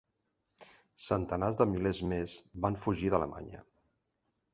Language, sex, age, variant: Catalan, male, 50-59, Central